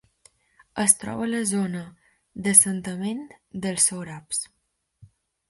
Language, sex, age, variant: Catalan, female, under 19, Balear